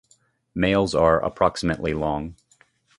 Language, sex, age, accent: English, male, 30-39, United States English